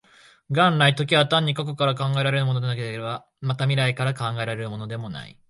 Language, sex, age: Japanese, male, 19-29